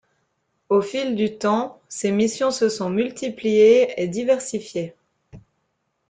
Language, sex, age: French, female, 30-39